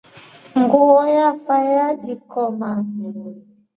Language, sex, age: Rombo, female, 40-49